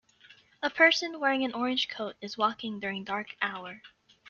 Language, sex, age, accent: English, female, 19-29, United States English